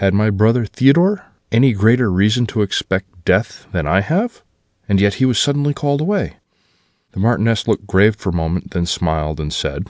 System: none